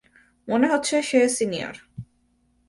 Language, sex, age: Bengali, female, 19-29